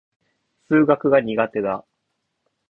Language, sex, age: Japanese, male, 19-29